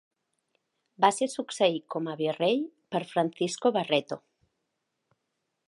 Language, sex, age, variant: Catalan, female, 40-49, Central